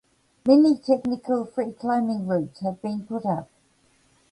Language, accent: English, New Zealand English